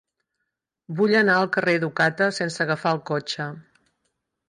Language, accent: Catalan, Girona